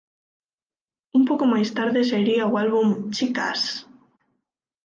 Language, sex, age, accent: Galician, female, 19-29, Oriental (común en zona oriental); Neofalante